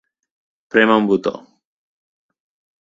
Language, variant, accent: Catalan, Central, central